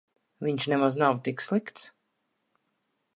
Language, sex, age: Latvian, female, 40-49